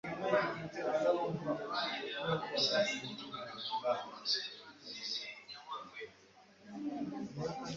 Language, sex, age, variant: Swahili, male, 30-39, Kiswahili cha Bara ya Kenya